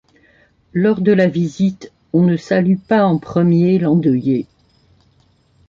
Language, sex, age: French, female, 70-79